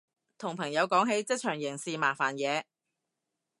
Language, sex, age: Cantonese, female, 30-39